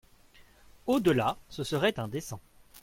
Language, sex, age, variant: French, male, 40-49, Français de métropole